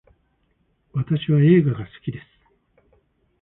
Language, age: Japanese, 60-69